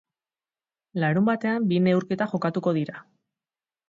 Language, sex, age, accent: Basque, female, 30-39, Erdialdekoa edo Nafarra (Gipuzkoa, Nafarroa)